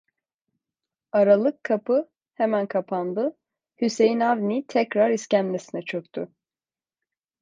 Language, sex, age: Turkish, female, 19-29